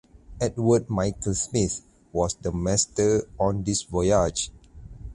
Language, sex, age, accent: English, male, 30-39, Malaysian English